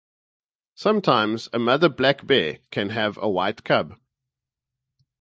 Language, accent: English, Southern African (South Africa, Zimbabwe, Namibia)